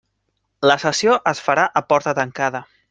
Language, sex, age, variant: Catalan, male, 19-29, Central